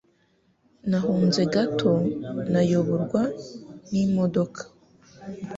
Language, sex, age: Kinyarwanda, female, under 19